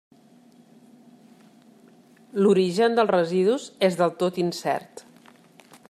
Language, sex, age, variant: Catalan, female, 40-49, Central